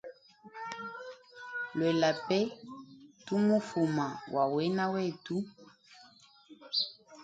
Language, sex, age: Hemba, female, 19-29